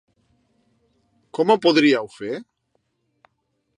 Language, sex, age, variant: Catalan, male, 40-49, Central